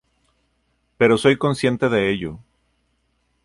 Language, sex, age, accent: Spanish, male, 40-49, México